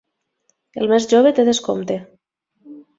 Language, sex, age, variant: Catalan, female, 19-29, Nord-Occidental